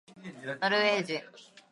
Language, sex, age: Japanese, female, 19-29